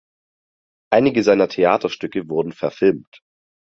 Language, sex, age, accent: German, male, 19-29, Deutschland Deutsch